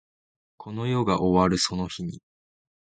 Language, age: Japanese, 19-29